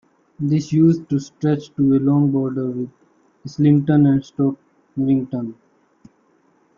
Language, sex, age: English, male, 19-29